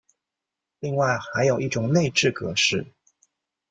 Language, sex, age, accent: Chinese, male, 40-49, 出生地：上海市